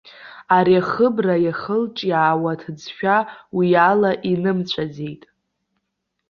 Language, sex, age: Abkhazian, female, 19-29